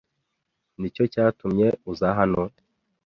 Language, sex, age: Kinyarwanda, male, 19-29